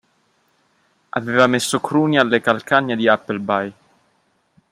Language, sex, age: Italian, male, 19-29